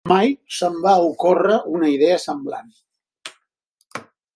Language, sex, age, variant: Catalan, male, 60-69, Central